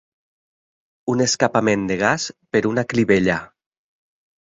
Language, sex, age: Catalan, male, 40-49